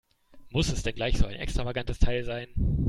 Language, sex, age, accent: German, male, 19-29, Deutschland Deutsch